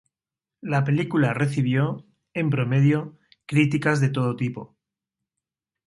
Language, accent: Spanish, España: Centro-Sur peninsular (Madrid, Toledo, Castilla-La Mancha)